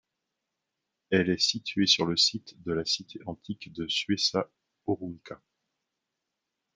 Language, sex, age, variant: French, male, 40-49, Français de métropole